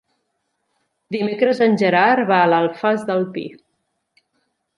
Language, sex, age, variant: Catalan, female, 40-49, Central